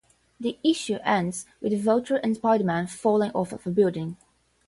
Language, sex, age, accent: English, female, 19-29, United States English; England English